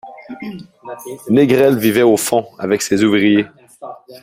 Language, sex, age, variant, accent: French, male, 30-39, Français d'Amérique du Nord, Français du Canada